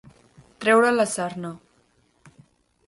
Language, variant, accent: Catalan, Central, central